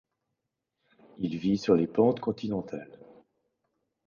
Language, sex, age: French, male, 30-39